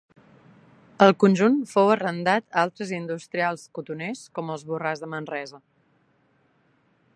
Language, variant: Catalan, Central